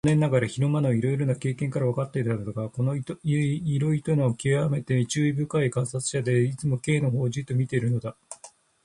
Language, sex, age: Japanese, male, 50-59